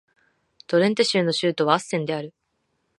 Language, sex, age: Japanese, female, 19-29